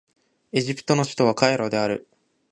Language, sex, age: Japanese, male, 19-29